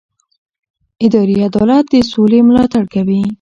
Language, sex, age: Pashto, female, 40-49